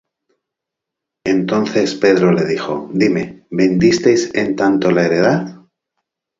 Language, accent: Spanish, España: Centro-Sur peninsular (Madrid, Toledo, Castilla-La Mancha)